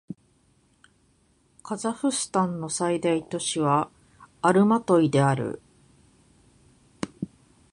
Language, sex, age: Japanese, female, 40-49